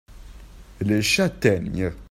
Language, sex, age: French, male, under 19